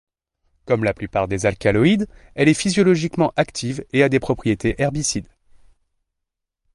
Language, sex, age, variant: French, male, 30-39, Français de métropole